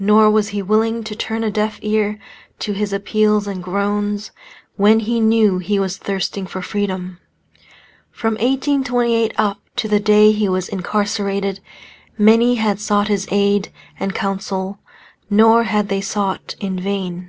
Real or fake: real